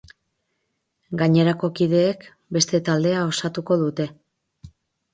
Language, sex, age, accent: Basque, female, 40-49, Mendebalekoa (Araba, Bizkaia, Gipuzkoako mendebaleko herri batzuk)